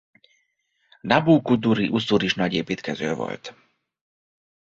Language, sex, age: Hungarian, male, 30-39